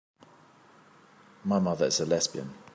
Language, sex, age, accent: English, male, 40-49, England English